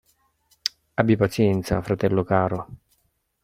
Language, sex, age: Italian, male, 40-49